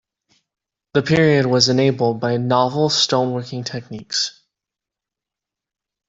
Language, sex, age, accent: English, male, 19-29, United States English